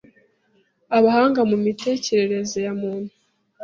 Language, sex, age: Kinyarwanda, female, 19-29